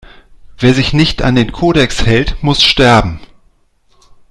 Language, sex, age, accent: German, male, 40-49, Deutschland Deutsch